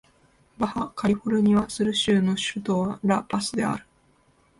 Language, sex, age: Japanese, female, 19-29